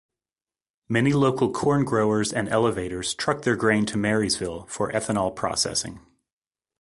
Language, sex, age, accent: English, male, 40-49, United States English